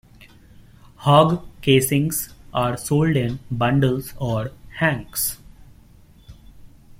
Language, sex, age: English, male, 19-29